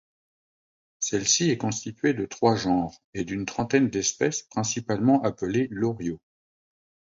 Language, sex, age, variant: French, male, 50-59, Français de métropole